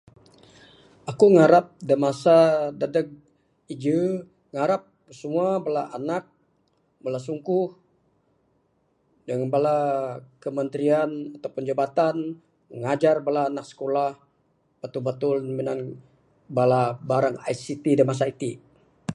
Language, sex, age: Bukar-Sadung Bidayuh, male, 60-69